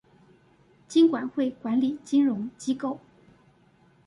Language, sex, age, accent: Chinese, female, 40-49, 出生地：臺北市